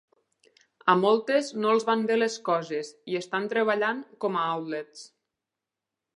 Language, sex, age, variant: Catalan, female, 19-29, Nord-Occidental